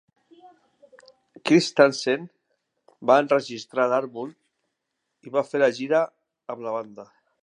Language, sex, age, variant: Catalan, male, 40-49, Central